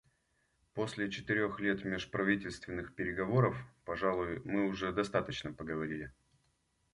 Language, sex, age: Russian, male, 30-39